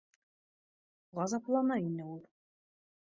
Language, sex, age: Bashkir, female, 30-39